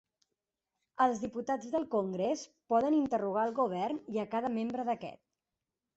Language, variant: Catalan, Balear